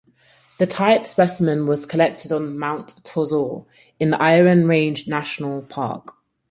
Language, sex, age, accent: English, female, 19-29, England English